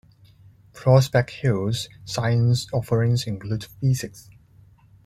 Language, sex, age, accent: English, male, 19-29, Hong Kong English